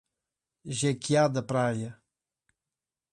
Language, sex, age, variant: Portuguese, male, 50-59, Portuguese (Portugal)